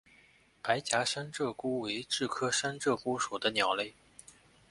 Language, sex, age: Chinese, male, 19-29